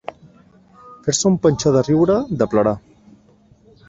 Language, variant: Catalan, Balear